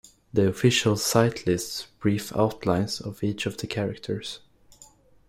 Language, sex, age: English, male, under 19